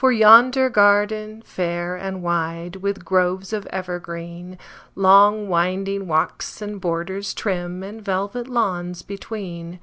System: none